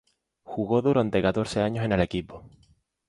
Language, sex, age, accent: Spanish, male, 19-29, España: Islas Canarias